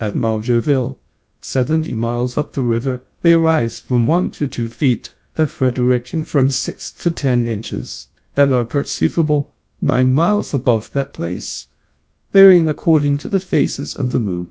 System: TTS, GlowTTS